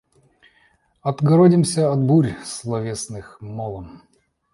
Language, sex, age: Russian, male, 40-49